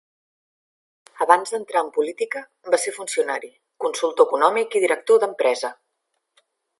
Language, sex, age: Catalan, female, 40-49